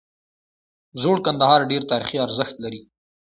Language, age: Pashto, 19-29